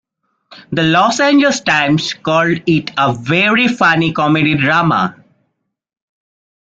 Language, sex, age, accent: English, male, 19-29, India and South Asia (India, Pakistan, Sri Lanka)